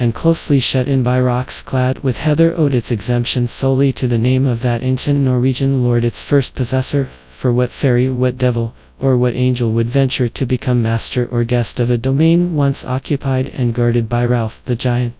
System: TTS, FastPitch